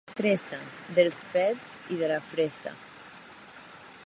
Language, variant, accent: Catalan, Nord-Occidental, nord-occidental